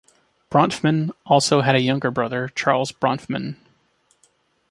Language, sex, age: English, male, 30-39